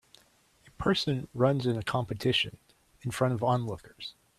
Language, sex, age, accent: English, male, 40-49, United States English